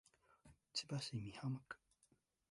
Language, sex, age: Japanese, male, 19-29